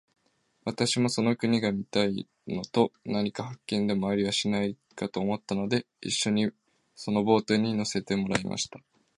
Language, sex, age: Japanese, male, 19-29